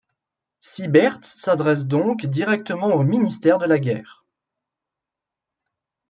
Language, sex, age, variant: French, male, 19-29, Français de métropole